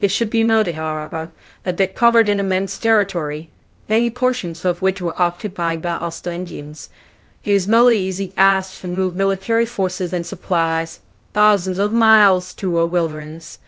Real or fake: fake